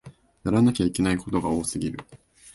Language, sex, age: Japanese, male, 19-29